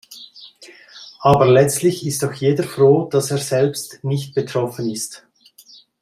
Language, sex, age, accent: German, male, 50-59, Schweizerdeutsch